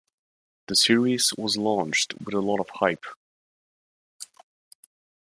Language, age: English, 19-29